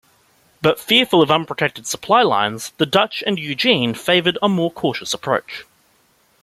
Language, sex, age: English, male, 19-29